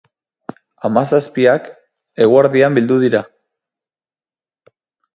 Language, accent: Basque, Erdialdekoa edo Nafarra (Gipuzkoa, Nafarroa)